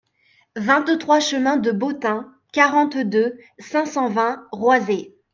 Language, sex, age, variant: French, male, 30-39, Français de métropole